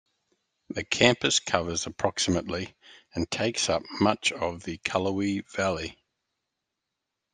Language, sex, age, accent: English, male, 50-59, Australian English